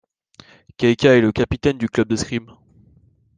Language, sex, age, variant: French, male, 19-29, Français de métropole